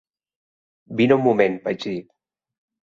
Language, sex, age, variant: Catalan, male, 50-59, Central